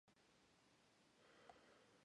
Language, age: English, 19-29